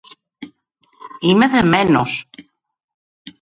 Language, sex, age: Greek, female, 40-49